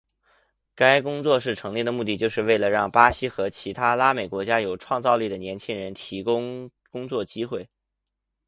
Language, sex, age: Chinese, male, 19-29